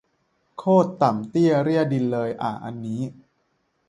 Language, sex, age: Thai, male, 30-39